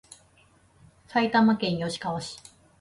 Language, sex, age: Japanese, female, 30-39